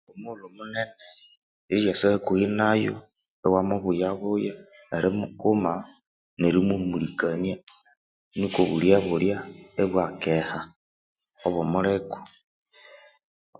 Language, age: Konzo, 30-39